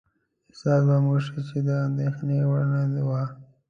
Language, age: Pashto, 19-29